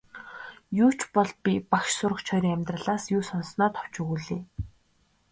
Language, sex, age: Mongolian, female, 19-29